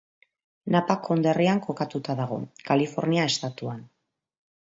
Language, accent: Basque, Mendebalekoa (Araba, Bizkaia, Gipuzkoako mendebaleko herri batzuk)